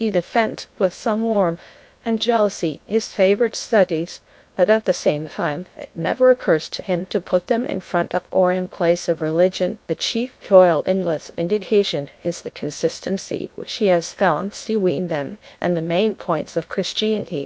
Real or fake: fake